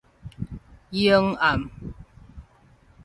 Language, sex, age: Min Nan Chinese, female, 40-49